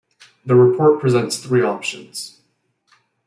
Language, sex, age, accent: English, male, 19-29, United States English